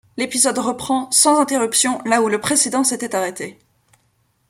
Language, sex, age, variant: French, female, 19-29, Français de métropole